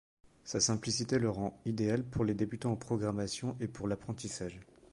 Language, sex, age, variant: French, male, 19-29, Français de métropole